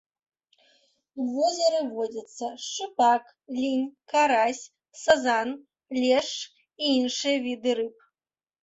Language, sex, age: Belarusian, female, 30-39